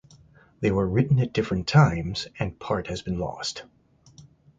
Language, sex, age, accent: English, male, 50-59, United States English